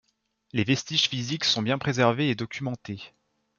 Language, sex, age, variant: French, male, 19-29, Français de métropole